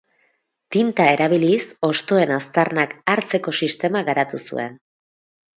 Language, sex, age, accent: Basque, female, 30-39, Mendebalekoa (Araba, Bizkaia, Gipuzkoako mendebaleko herri batzuk)